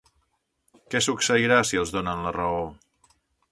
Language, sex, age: Catalan, male, 50-59